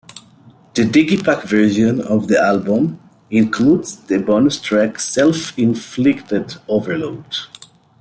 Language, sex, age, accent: English, male, 30-39, United States English